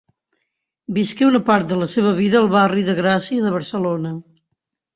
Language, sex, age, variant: Catalan, female, 70-79, Central